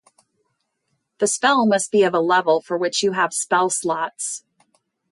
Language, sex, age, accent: English, female, 50-59, United States English